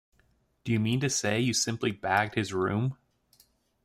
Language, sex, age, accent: English, male, 19-29, United States English